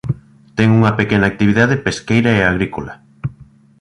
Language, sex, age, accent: Galician, male, 19-29, Normativo (estándar)